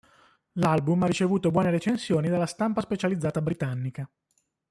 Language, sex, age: Italian, male, 30-39